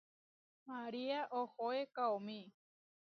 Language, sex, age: Huarijio, female, 19-29